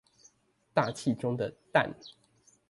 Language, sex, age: Chinese, male, 19-29